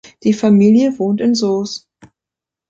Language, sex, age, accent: German, female, 19-29, Deutschland Deutsch